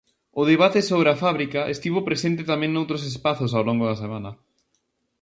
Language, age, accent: Galician, 19-29, Atlántico (seseo e gheada)